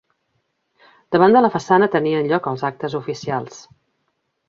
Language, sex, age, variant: Catalan, female, 40-49, Central